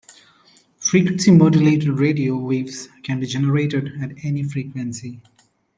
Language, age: English, 30-39